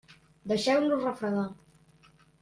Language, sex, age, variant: Catalan, male, under 19, Central